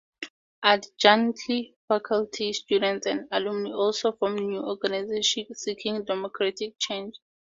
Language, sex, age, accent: English, female, 19-29, Southern African (South Africa, Zimbabwe, Namibia)